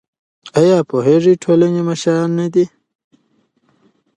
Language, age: Pashto, 30-39